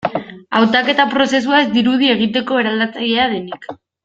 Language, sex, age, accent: Basque, male, under 19, Mendebalekoa (Araba, Bizkaia, Gipuzkoako mendebaleko herri batzuk)